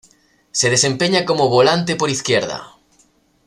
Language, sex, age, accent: Spanish, male, 19-29, España: Norte peninsular (Asturias, Castilla y León, Cantabria, País Vasco, Navarra, Aragón, La Rioja, Guadalajara, Cuenca)